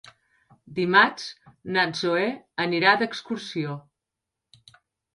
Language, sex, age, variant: Catalan, female, 40-49, Septentrional